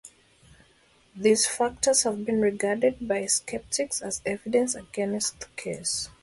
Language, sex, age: English, female, 30-39